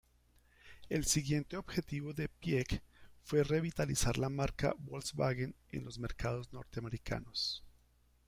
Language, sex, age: Spanish, male, 50-59